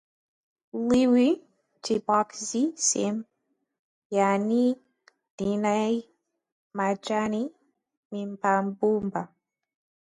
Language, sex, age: English, female, 19-29